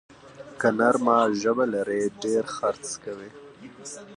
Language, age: Pashto, 19-29